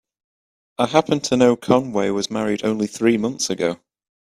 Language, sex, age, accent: English, male, 19-29, England English